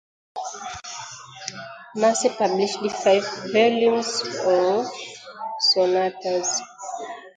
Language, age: English, 19-29